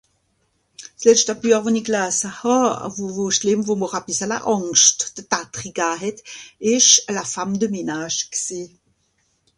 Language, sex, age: Swiss German, female, 50-59